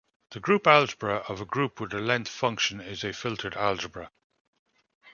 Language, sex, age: English, male, 40-49